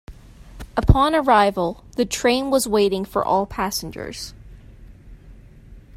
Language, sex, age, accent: English, female, 19-29, United States English